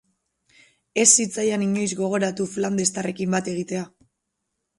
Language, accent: Basque, Mendebalekoa (Araba, Bizkaia, Gipuzkoako mendebaleko herri batzuk)